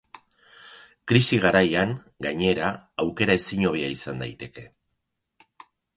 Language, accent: Basque, Erdialdekoa edo Nafarra (Gipuzkoa, Nafarroa)